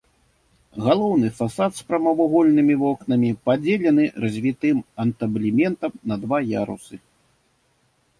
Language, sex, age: Belarusian, male, 50-59